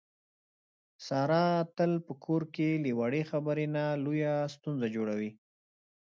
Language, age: Pashto, 30-39